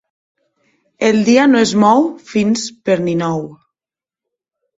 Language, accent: Catalan, valencià